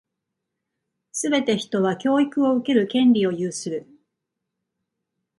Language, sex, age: Japanese, female, 40-49